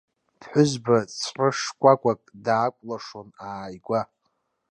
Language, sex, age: Abkhazian, male, 19-29